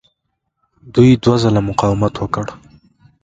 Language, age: Pashto, 19-29